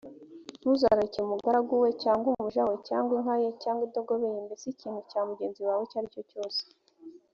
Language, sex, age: Kinyarwanda, female, 19-29